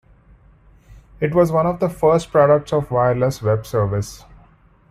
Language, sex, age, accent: English, male, 30-39, India and South Asia (India, Pakistan, Sri Lanka)